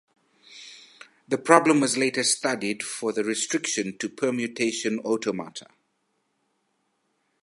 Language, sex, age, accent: English, male, 40-49, England English